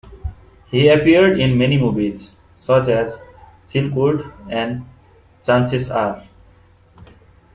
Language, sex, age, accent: English, male, 19-29, India and South Asia (India, Pakistan, Sri Lanka)